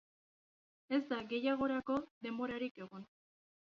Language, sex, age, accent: Basque, female, 19-29, Erdialdekoa edo Nafarra (Gipuzkoa, Nafarroa)